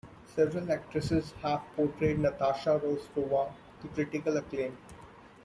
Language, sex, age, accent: English, male, 19-29, India and South Asia (India, Pakistan, Sri Lanka)